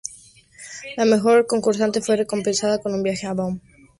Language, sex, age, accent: Spanish, female, 19-29, México